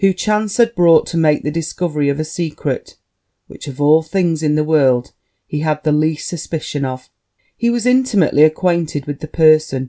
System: none